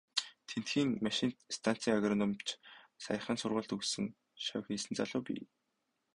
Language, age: Mongolian, 19-29